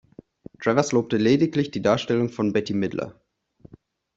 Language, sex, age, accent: German, male, 19-29, Deutschland Deutsch